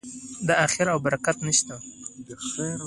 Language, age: Pashto, 19-29